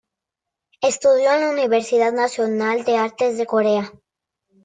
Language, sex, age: Spanish, female, under 19